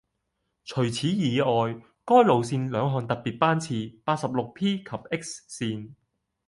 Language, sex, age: Cantonese, male, 30-39